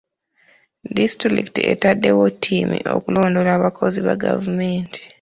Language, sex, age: Ganda, female, 30-39